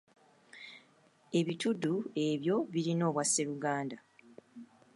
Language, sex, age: Ganda, female, 30-39